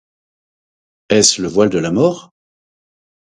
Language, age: French, 50-59